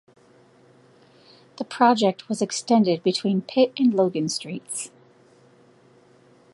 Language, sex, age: English, female, 40-49